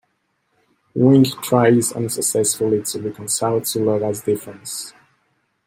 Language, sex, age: English, male, 19-29